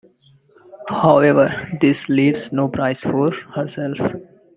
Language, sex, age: English, male, 19-29